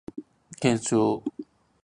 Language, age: Japanese, 19-29